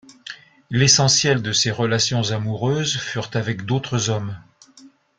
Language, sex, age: French, male, 60-69